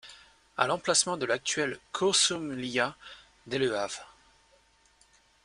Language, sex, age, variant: French, male, 30-39, Français de métropole